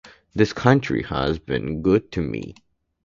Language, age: English, 19-29